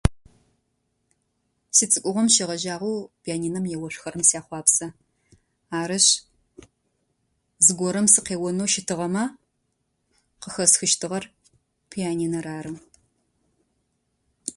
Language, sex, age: Adyghe, female, 30-39